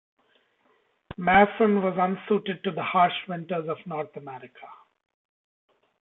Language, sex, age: English, male, 50-59